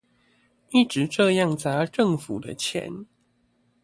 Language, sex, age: Chinese, male, 19-29